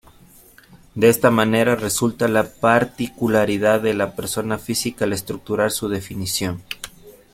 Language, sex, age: Spanish, male, 30-39